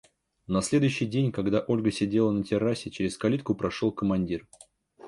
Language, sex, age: Russian, male, 30-39